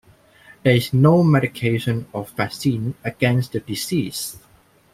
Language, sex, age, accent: English, male, 19-29, Hong Kong English